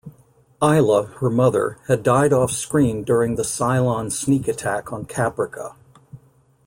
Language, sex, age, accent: English, male, 60-69, United States English